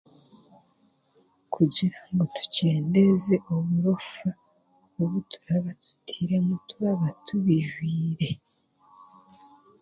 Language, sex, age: Chiga, female, 30-39